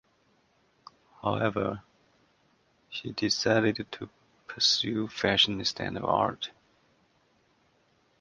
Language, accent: English, United States English